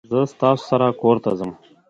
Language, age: Pashto, 30-39